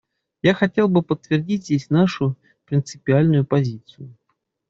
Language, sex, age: Russian, male, 30-39